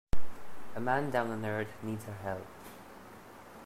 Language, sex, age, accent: English, male, 19-29, India and South Asia (India, Pakistan, Sri Lanka)